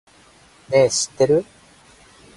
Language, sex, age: Japanese, male, 19-29